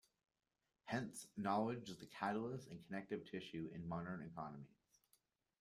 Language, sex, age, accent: English, male, 19-29, Canadian English